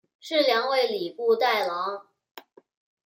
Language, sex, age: Chinese, male, under 19